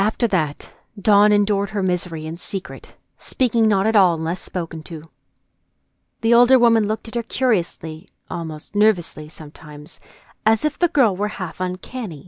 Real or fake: real